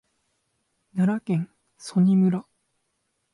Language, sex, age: Japanese, male, 19-29